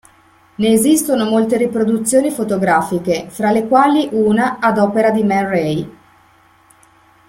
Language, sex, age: Italian, female, 50-59